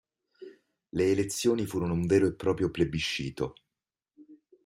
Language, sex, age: Italian, male, 40-49